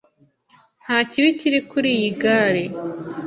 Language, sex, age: Kinyarwanda, female, 19-29